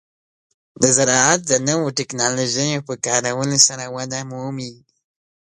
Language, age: Pashto, 19-29